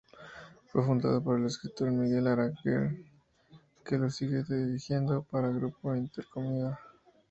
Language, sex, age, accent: Spanish, male, 19-29, México